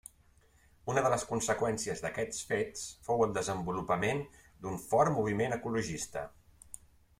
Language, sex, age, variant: Catalan, male, 40-49, Central